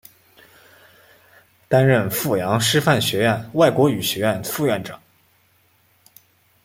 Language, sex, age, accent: Chinese, male, 19-29, 出生地：湖北省